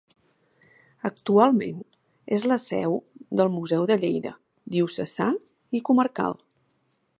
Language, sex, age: Catalan, female, 40-49